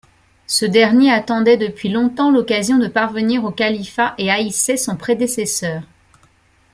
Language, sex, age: French, female, 40-49